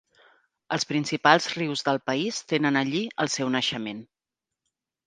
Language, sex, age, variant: Catalan, female, 40-49, Central